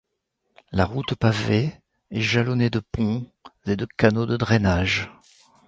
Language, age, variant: French, 60-69, Français de métropole